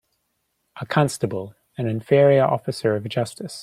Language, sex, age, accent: English, male, 30-39, New Zealand English